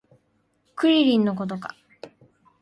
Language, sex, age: Japanese, female, 19-29